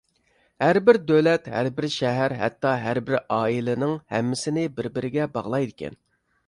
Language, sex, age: Uyghur, male, 30-39